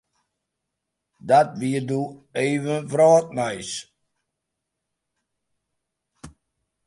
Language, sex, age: Western Frisian, male, 60-69